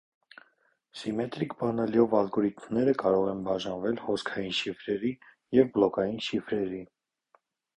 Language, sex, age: Armenian, male, 19-29